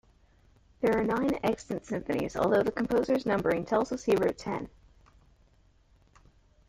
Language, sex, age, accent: English, female, under 19, United States English